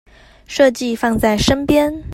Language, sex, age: Chinese, female, 19-29